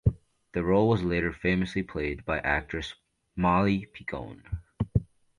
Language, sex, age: English, male, under 19